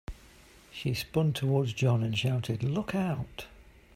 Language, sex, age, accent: English, male, 40-49, England English